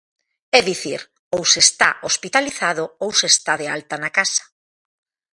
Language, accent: Galician, Normativo (estándar)